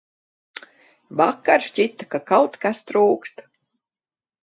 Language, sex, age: Latvian, female, 60-69